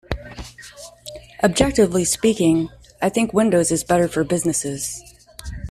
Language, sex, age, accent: English, female, 40-49, United States English